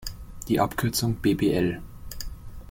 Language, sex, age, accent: German, male, 19-29, Österreichisches Deutsch